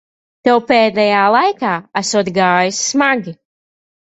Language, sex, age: Latvian, female, 19-29